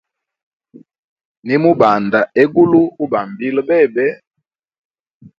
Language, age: Hemba, 40-49